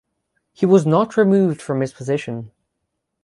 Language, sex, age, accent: English, male, under 19, United States English; England English